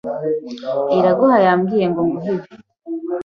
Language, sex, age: Kinyarwanda, female, 19-29